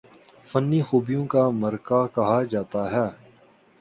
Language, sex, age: Urdu, male, 19-29